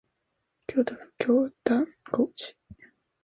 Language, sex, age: Japanese, female, under 19